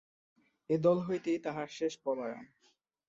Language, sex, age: Bengali, male, 19-29